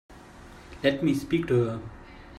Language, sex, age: English, male, 19-29